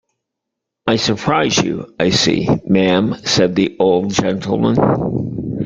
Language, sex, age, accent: English, male, 60-69, United States English